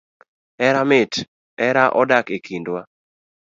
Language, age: Luo (Kenya and Tanzania), 19-29